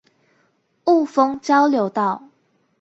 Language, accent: Chinese, 出生地：桃園市